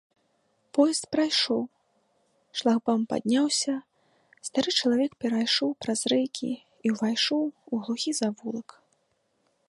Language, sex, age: Belarusian, female, 19-29